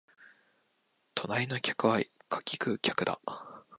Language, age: Japanese, 19-29